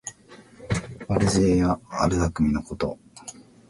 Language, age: Japanese, 19-29